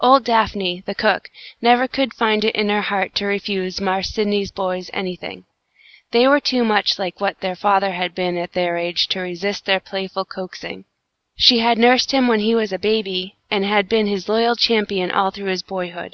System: none